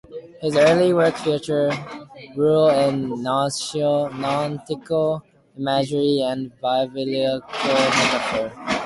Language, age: English, under 19